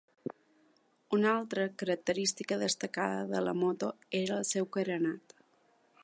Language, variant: Catalan, Balear